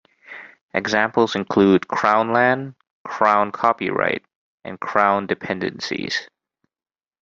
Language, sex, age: English, male, 19-29